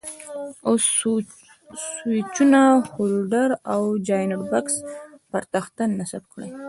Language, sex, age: Pashto, female, 19-29